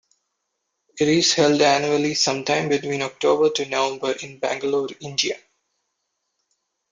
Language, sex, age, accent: English, male, 19-29, India and South Asia (India, Pakistan, Sri Lanka)